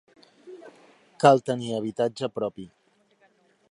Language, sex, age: Catalan, male, 40-49